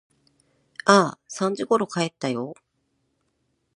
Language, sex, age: Japanese, female, 40-49